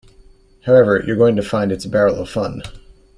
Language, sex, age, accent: English, male, 40-49, United States English